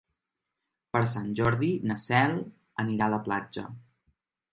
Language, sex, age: Catalan, male, 19-29